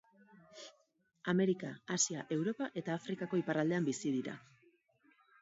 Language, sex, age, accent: Basque, female, 40-49, Mendebalekoa (Araba, Bizkaia, Gipuzkoako mendebaleko herri batzuk)